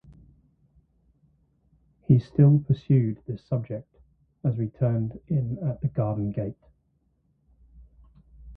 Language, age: English, 40-49